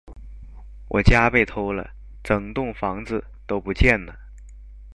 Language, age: Chinese, 19-29